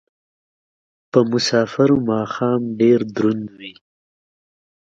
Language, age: Pashto, 19-29